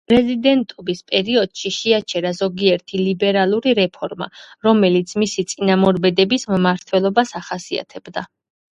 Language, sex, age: Georgian, male, 30-39